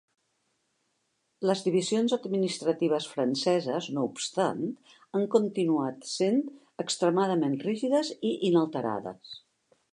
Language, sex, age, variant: Catalan, female, 60-69, Central